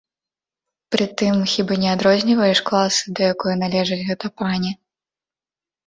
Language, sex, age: Belarusian, female, 19-29